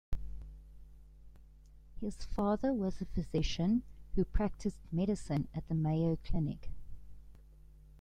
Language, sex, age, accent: English, female, 30-39, Southern African (South Africa, Zimbabwe, Namibia)